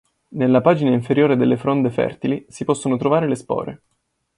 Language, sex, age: Italian, male, 19-29